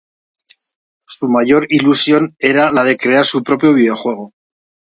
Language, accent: Spanish, España: Norte peninsular (Asturias, Castilla y León, Cantabria, País Vasco, Navarra, Aragón, La Rioja, Guadalajara, Cuenca)